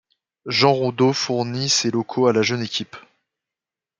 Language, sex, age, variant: French, male, 19-29, Français de métropole